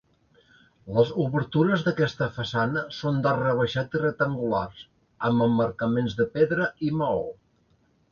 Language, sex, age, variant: Catalan, male, 50-59, Central